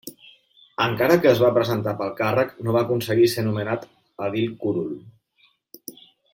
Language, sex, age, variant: Catalan, male, 30-39, Septentrional